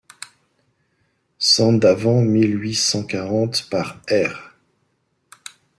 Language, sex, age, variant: French, male, 50-59, Français de métropole